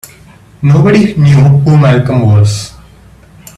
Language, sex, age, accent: English, male, 19-29, India and South Asia (India, Pakistan, Sri Lanka)